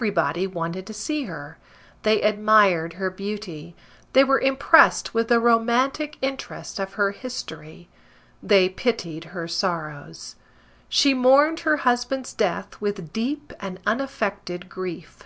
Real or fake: real